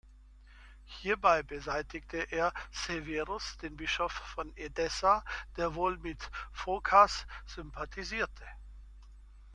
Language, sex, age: German, male, 50-59